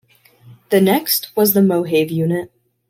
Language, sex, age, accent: English, female, 19-29, United States English